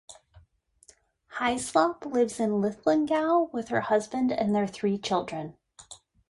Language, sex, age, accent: English, female, 40-49, United States English